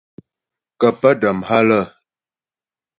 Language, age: Ghomala, 19-29